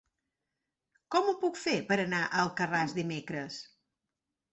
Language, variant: Catalan, Central